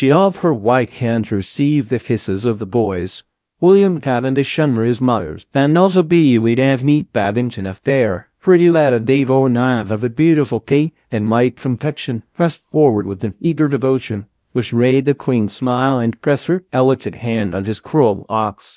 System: TTS, VITS